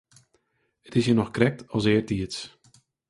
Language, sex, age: Western Frisian, male, 19-29